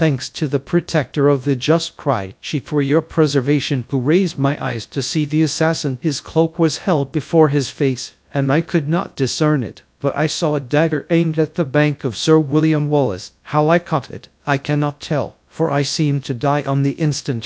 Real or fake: fake